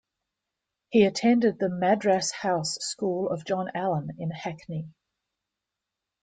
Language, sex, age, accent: English, female, 50-59, Australian English